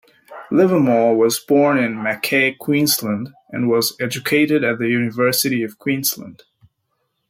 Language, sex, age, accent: English, male, 30-39, United States English